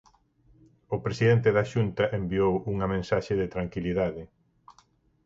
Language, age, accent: Galician, 40-49, Oriental (común en zona oriental)